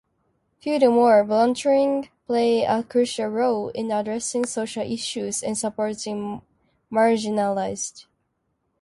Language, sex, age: English, female, 19-29